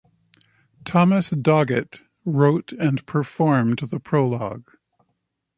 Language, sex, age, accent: English, male, 60-69, Canadian English